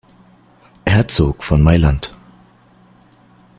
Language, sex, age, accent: German, male, 30-39, Deutschland Deutsch